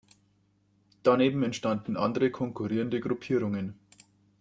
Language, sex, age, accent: German, male, 30-39, Deutschland Deutsch